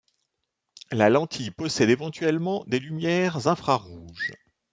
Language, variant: French, Français de métropole